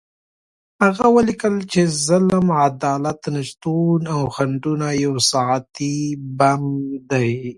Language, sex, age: Pashto, female, 30-39